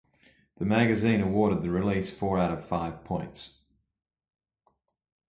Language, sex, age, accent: English, male, 50-59, Australian English